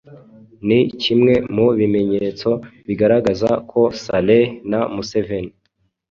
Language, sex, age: Kinyarwanda, male, 30-39